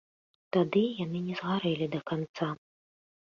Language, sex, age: Belarusian, female, 40-49